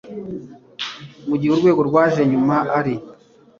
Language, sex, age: Kinyarwanda, male, 50-59